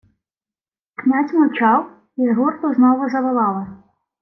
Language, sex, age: Ukrainian, female, 19-29